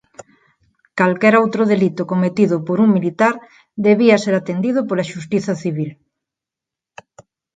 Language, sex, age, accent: Galician, female, 40-49, Neofalante